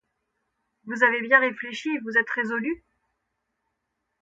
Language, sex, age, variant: French, female, 19-29, Français de métropole